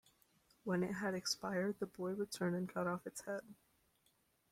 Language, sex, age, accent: English, male, under 19, United States English